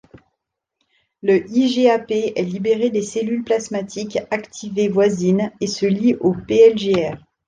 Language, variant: French, Français de métropole